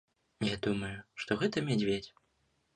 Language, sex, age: Belarusian, male, 19-29